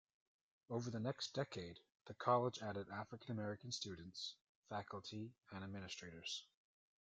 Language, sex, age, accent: English, male, 30-39, United States English